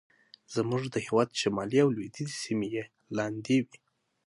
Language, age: Pashto, 19-29